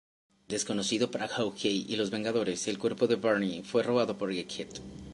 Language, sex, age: Spanish, male, 30-39